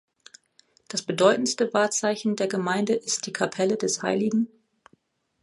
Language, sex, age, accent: German, female, 30-39, Deutschland Deutsch